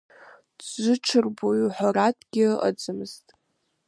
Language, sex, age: Abkhazian, female, under 19